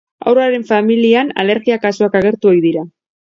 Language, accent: Basque, Mendebalekoa (Araba, Bizkaia, Gipuzkoako mendebaleko herri batzuk)